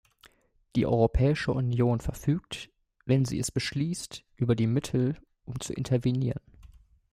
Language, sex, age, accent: German, male, 19-29, Deutschland Deutsch